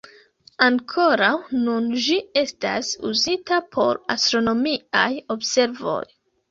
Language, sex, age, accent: Esperanto, female, 19-29, Internacia